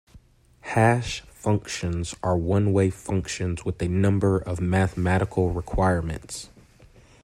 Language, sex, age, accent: English, male, 19-29, United States English